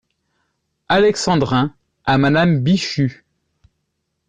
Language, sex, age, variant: French, male, 30-39, Français de métropole